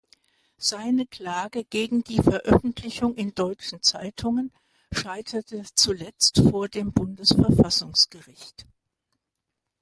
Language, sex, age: German, female, 70-79